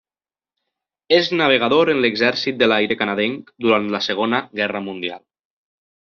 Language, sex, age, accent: Catalan, male, 19-29, valencià